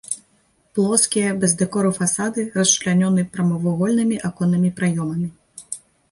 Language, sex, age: Belarusian, female, 19-29